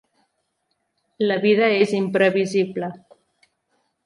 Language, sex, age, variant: Catalan, female, 40-49, Central